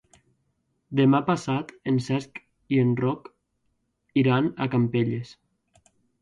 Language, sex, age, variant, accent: Catalan, male, 19-29, Valencià central, valencià